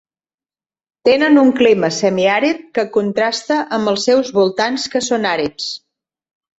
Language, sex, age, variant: Catalan, female, 60-69, Central